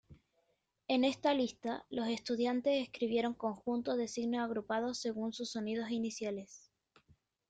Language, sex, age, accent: Spanish, female, under 19, Chileno: Chile, Cuyo